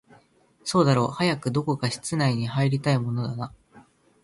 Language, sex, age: Japanese, male, 19-29